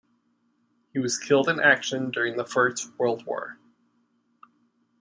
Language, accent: English, United States English